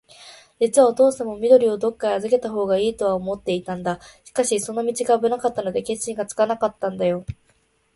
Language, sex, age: Japanese, female, 19-29